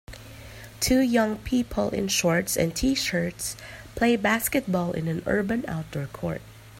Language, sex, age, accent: English, female, 19-29, Filipino